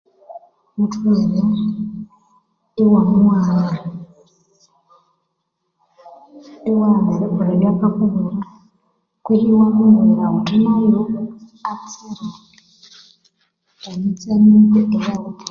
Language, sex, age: Konzo, female, 30-39